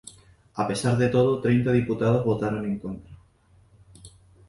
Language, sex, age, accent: Spanish, male, 19-29, España: Islas Canarias